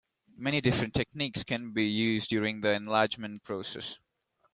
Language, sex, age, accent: English, male, 19-29, India and South Asia (India, Pakistan, Sri Lanka)